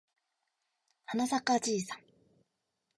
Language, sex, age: Japanese, female, 19-29